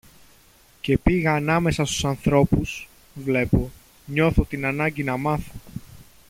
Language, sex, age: Greek, male, 30-39